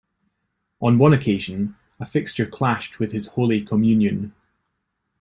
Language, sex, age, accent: English, male, 30-39, Scottish English